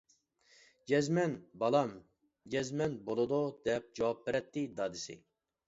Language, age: Uyghur, 19-29